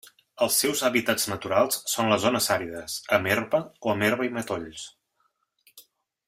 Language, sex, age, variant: Catalan, male, 40-49, Central